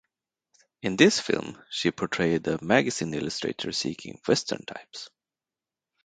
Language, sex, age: English, male, 30-39